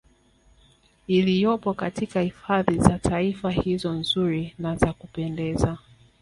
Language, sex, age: Swahili, female, 30-39